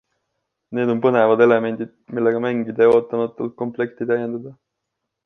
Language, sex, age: Estonian, male, 19-29